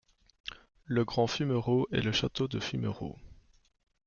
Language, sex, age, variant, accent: French, male, 19-29, Français d'Europe, Français de Belgique